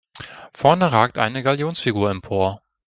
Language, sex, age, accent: German, male, 30-39, Deutschland Deutsch